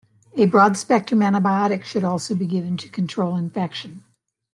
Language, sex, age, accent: English, female, 70-79, United States English